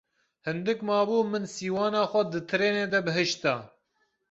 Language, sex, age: Kurdish, male, 30-39